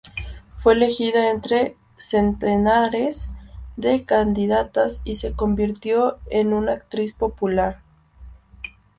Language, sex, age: Spanish, female, under 19